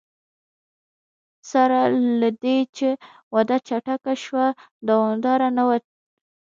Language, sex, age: Pashto, female, 19-29